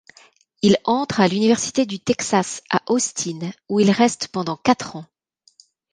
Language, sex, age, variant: French, female, 50-59, Français de métropole